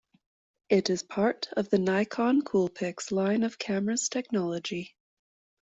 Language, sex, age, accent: English, female, 30-39, Canadian English